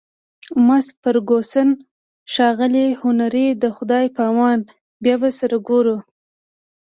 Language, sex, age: Pashto, female, 19-29